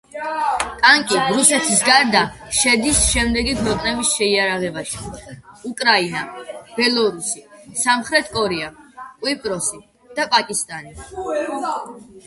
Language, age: Georgian, 19-29